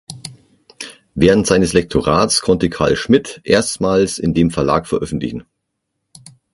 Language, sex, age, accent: German, male, 40-49, Deutschland Deutsch; Österreichisches Deutsch